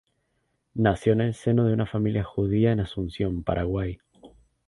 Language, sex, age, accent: Spanish, male, 19-29, España: Islas Canarias